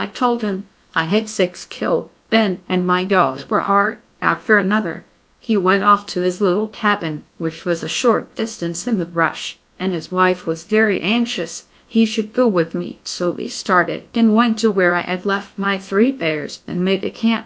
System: TTS, GlowTTS